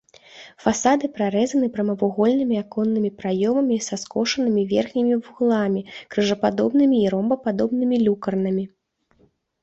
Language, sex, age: Belarusian, female, 19-29